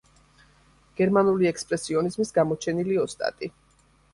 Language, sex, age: Georgian, female, 50-59